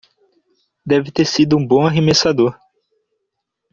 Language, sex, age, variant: Portuguese, male, 19-29, Portuguese (Brasil)